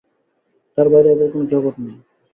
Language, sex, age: Bengali, male, 19-29